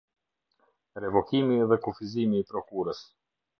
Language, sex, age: Albanian, male, 50-59